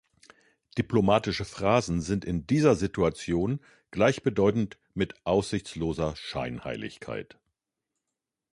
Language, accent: German, Deutschland Deutsch